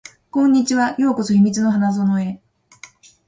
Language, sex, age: Japanese, female, 50-59